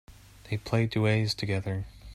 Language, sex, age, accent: English, male, 19-29, United States English